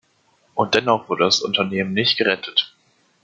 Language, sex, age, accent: German, male, under 19, Deutschland Deutsch